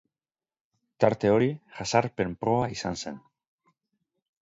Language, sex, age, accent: Basque, male, 50-59, Mendebalekoa (Araba, Bizkaia, Gipuzkoako mendebaleko herri batzuk)